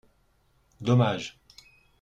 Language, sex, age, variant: French, male, 40-49, Français de métropole